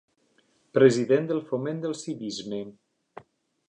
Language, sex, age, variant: Catalan, male, 40-49, Nord-Occidental